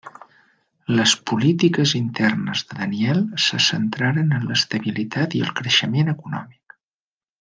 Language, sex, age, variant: Catalan, male, 40-49, Central